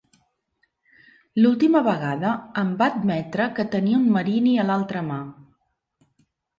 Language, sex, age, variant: Catalan, female, 50-59, Central